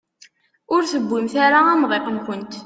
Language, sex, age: Kabyle, female, 19-29